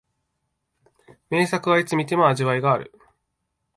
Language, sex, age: Japanese, male, 19-29